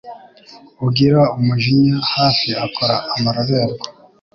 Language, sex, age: Kinyarwanda, male, 19-29